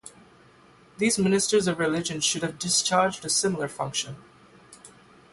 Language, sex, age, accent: English, male, 19-29, United States English; England English; India and South Asia (India, Pakistan, Sri Lanka)